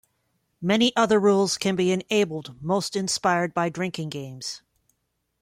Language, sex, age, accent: English, female, 50-59, Canadian English